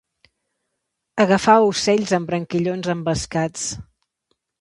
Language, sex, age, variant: Catalan, female, 40-49, Central